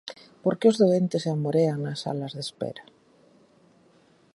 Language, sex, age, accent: Galician, female, 50-59, Central (gheada)